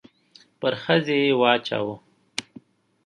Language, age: Pashto, 30-39